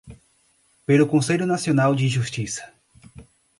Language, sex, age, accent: Portuguese, male, 30-39, Nordestino